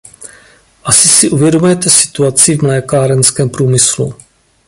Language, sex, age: Czech, male, 40-49